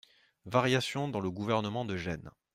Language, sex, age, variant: French, male, 30-39, Français de métropole